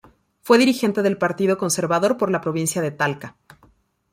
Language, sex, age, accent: Spanish, female, 40-49, México